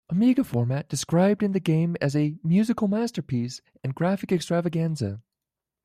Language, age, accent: English, 19-29, United States English